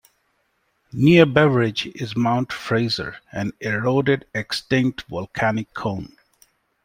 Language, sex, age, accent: English, male, 30-39, India and South Asia (India, Pakistan, Sri Lanka)